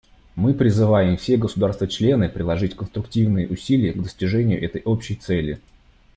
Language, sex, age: Russian, male, 19-29